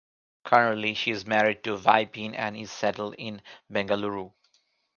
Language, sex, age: English, male, 19-29